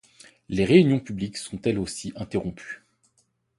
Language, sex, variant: French, male, Français de métropole